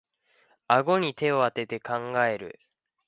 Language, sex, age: Japanese, male, 19-29